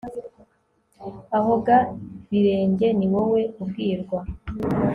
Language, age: Kinyarwanda, 19-29